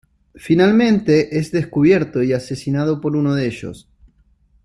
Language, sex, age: Spanish, male, 30-39